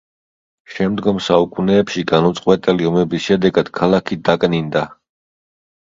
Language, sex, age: Georgian, male, 30-39